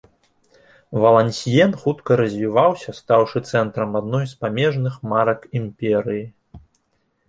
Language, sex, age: Belarusian, male, 19-29